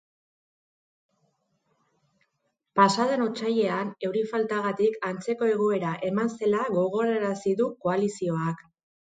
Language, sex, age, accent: Basque, female, 40-49, Erdialdekoa edo Nafarra (Gipuzkoa, Nafarroa)